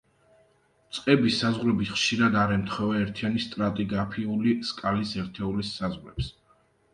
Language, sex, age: Georgian, male, 19-29